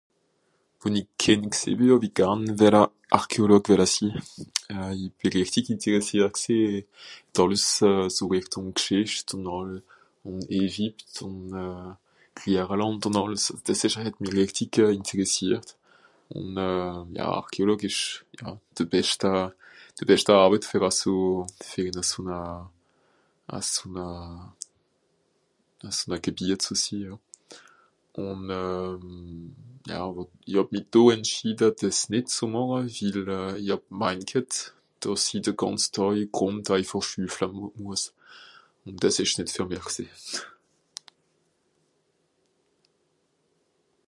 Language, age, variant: Swiss German, 19-29, Nordniederàlemmànisch (Rishoffe, Zàwere, Bùsswìller, Hawenau, Brüemt, Stroossbùri, Molse, Dàmbàch, Schlettstàtt, Pfàlzbùri usw.)